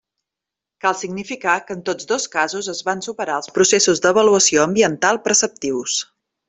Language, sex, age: Catalan, female, 40-49